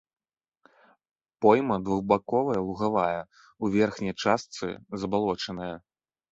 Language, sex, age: Belarusian, male, 30-39